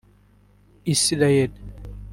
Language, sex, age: Kinyarwanda, male, 19-29